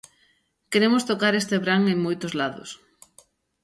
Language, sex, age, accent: Galician, female, 30-39, Oriental (común en zona oriental)